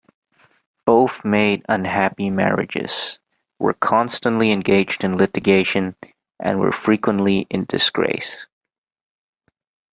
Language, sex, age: English, male, 19-29